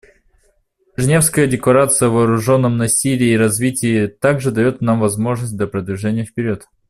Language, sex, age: Russian, male, under 19